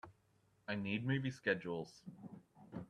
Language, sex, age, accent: English, male, 19-29, Australian English